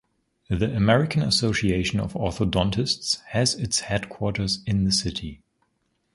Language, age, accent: English, 19-29, United States English